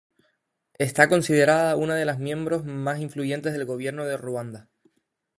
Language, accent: Spanish, España: Islas Canarias